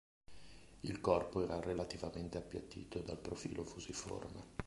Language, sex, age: Italian, male, 40-49